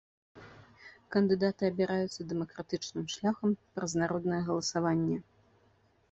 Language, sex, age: Belarusian, female, 40-49